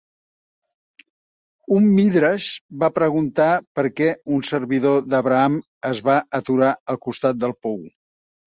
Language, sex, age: Catalan, male, 70-79